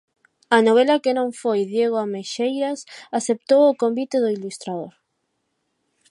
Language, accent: Galician, Normativo (estándar)